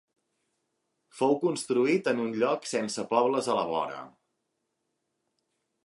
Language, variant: Catalan, Central